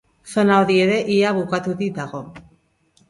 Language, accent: Basque, Erdialdekoa edo Nafarra (Gipuzkoa, Nafarroa)